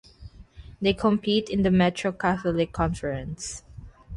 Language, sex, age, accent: English, female, 19-29, United States English; Filipino